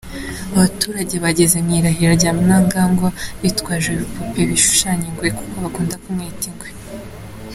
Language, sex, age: Kinyarwanda, female, under 19